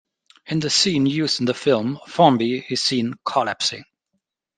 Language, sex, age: English, male, 30-39